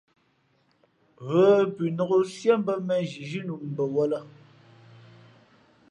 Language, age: Fe'fe', 19-29